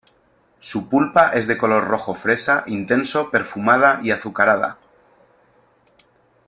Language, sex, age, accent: Spanish, male, 30-39, España: Centro-Sur peninsular (Madrid, Toledo, Castilla-La Mancha)